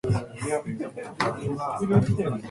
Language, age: Japanese, 19-29